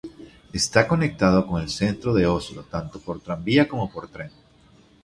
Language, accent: Spanish, Caribe: Cuba, Venezuela, Puerto Rico, República Dominicana, Panamá, Colombia caribeña, México caribeño, Costa del golfo de México